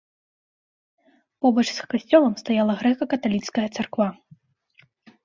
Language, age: Belarusian, 19-29